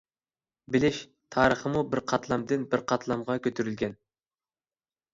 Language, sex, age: Uyghur, male, 30-39